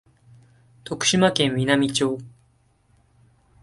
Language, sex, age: Japanese, male, 19-29